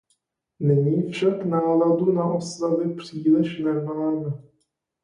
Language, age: Czech, 30-39